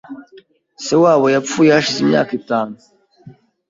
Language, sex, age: Kinyarwanda, male, 19-29